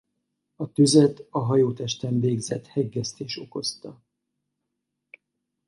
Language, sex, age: Hungarian, male, 50-59